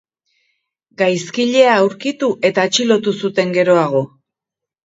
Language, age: Basque, 50-59